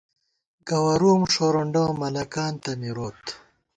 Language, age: Gawar-Bati, 30-39